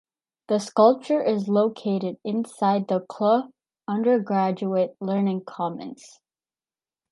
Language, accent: English, United States English